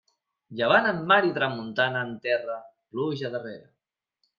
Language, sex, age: Catalan, male, 30-39